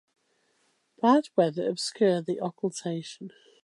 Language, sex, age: English, female, 50-59